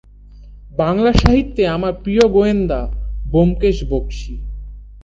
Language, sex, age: Bengali, male, under 19